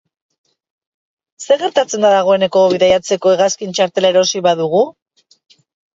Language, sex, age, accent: Basque, female, 40-49, Erdialdekoa edo Nafarra (Gipuzkoa, Nafarroa)